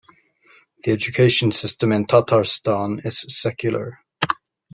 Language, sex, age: English, male, 19-29